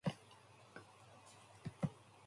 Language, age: English, 19-29